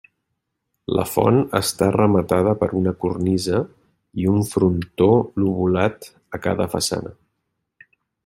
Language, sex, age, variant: Catalan, male, 40-49, Central